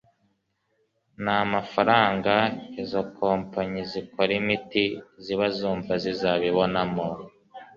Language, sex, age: Kinyarwanda, male, 19-29